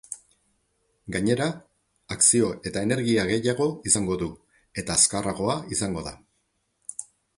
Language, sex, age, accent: Basque, male, 50-59, Mendebalekoa (Araba, Bizkaia, Gipuzkoako mendebaleko herri batzuk)